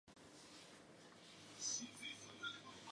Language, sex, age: English, female, 19-29